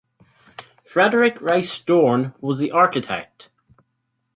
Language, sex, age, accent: English, male, 19-29, Northern Irish